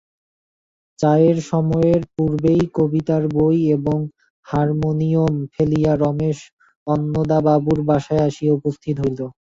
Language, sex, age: Bengali, male, 19-29